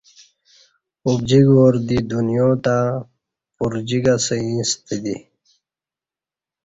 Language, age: Kati, 19-29